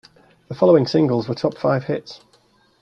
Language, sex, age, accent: English, male, 40-49, England English